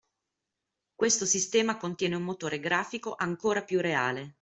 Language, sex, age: Italian, female, 30-39